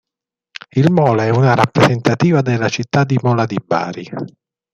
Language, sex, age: Italian, male, 40-49